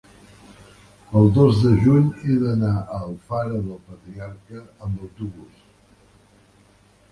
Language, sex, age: Catalan, male, 70-79